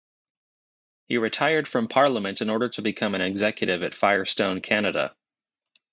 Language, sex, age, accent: English, male, 30-39, United States English